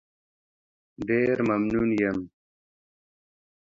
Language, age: Pashto, 30-39